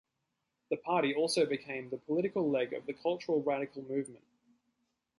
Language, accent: English, Australian English